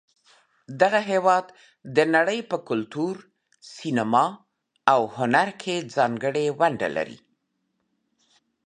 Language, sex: Pashto, female